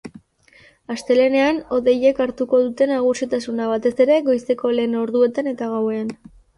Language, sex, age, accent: Basque, female, 19-29, Mendebalekoa (Araba, Bizkaia, Gipuzkoako mendebaleko herri batzuk)